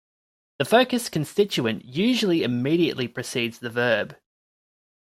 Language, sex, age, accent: English, male, 19-29, Australian English